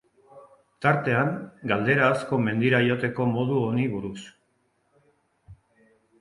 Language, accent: Basque, Mendebalekoa (Araba, Bizkaia, Gipuzkoako mendebaleko herri batzuk)